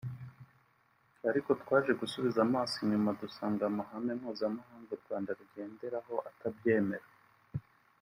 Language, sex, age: Kinyarwanda, male, 19-29